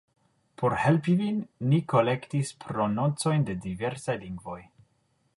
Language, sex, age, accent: Esperanto, male, 19-29, Internacia